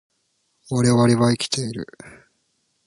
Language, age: Japanese, 19-29